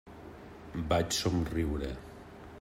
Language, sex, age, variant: Catalan, male, 50-59, Nord-Occidental